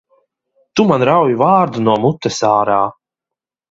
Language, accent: Latvian, Latgaliešu